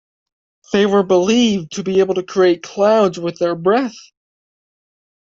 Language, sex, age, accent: English, male, 19-29, United States English